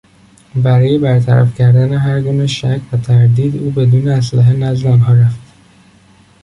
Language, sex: Persian, male